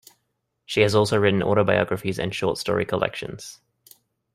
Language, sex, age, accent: English, male, 19-29, Australian English